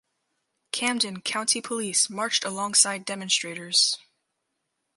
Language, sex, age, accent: English, female, under 19, United States English